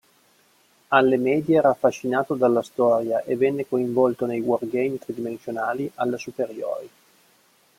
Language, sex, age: Italian, male, 50-59